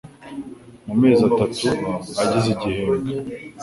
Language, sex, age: Kinyarwanda, male, 19-29